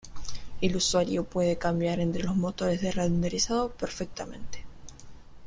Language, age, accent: Spanish, under 19, Rioplatense: Argentina, Uruguay, este de Bolivia, Paraguay